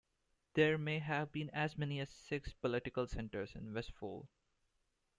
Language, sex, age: English, male, 19-29